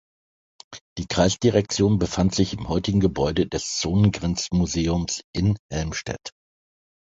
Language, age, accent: German, 50-59, Deutschland Deutsch